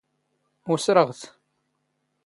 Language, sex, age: Standard Moroccan Tamazight, male, 30-39